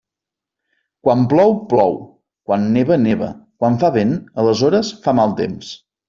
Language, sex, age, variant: Catalan, male, 40-49, Central